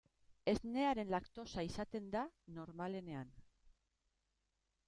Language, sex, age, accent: Basque, female, 40-49, Mendebalekoa (Araba, Bizkaia, Gipuzkoako mendebaleko herri batzuk)